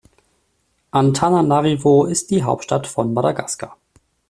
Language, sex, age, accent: German, male, 30-39, Deutschland Deutsch